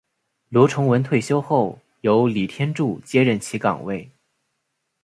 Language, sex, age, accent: Chinese, male, 19-29, 出生地：湖北省